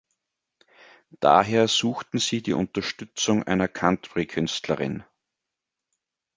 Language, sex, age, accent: German, male, 50-59, Österreichisches Deutsch